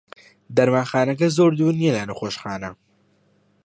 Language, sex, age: Central Kurdish, male, under 19